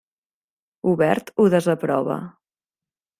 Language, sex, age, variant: Catalan, female, 40-49, Central